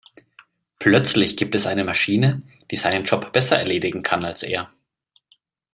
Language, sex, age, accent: German, male, 30-39, Deutschland Deutsch